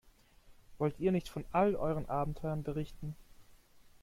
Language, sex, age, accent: German, male, 30-39, Deutschland Deutsch